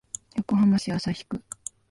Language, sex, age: Japanese, female, 19-29